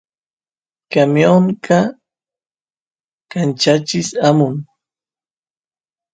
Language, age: Santiago del Estero Quichua, 40-49